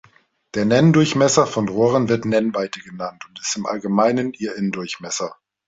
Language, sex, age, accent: German, male, 40-49, Deutschland Deutsch